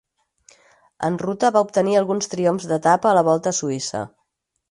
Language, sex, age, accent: Catalan, female, 40-49, estàndard